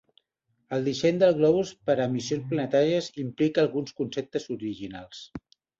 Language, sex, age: Catalan, male, 40-49